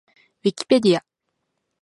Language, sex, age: Japanese, female, 19-29